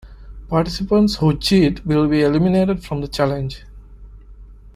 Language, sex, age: English, male, 30-39